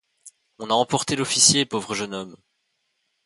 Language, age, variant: French, 19-29, Français de métropole